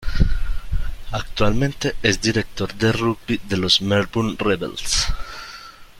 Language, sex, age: Spanish, male, 19-29